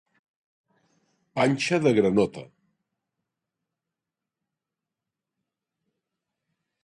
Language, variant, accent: Catalan, Central, central